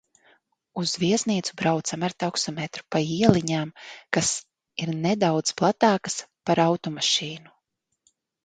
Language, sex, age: Latvian, female, 30-39